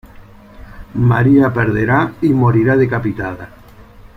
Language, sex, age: Spanish, male, 50-59